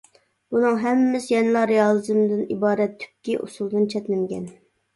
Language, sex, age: Uyghur, female, 30-39